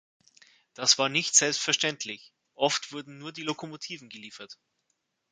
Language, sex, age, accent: German, male, 30-39, Deutschland Deutsch